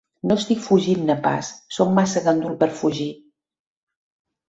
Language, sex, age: Catalan, female, 50-59